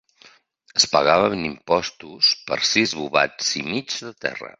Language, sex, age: Catalan, male, 50-59